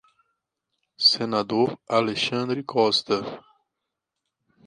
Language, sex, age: Portuguese, male, 30-39